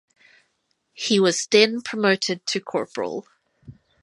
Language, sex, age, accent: English, female, 30-39, New Zealand English